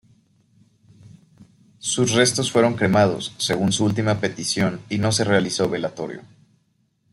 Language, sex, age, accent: Spanish, male, 19-29, México